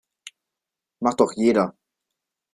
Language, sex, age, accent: German, male, 19-29, Deutschland Deutsch